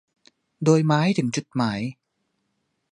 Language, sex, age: Thai, male, 30-39